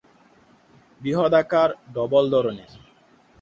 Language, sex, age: Bengali, male, 19-29